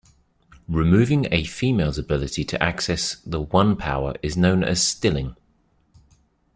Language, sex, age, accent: English, male, 30-39, England English